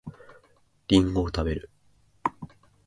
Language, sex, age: Japanese, male, 19-29